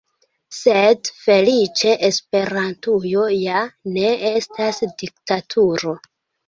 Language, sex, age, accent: Esperanto, female, 19-29, Internacia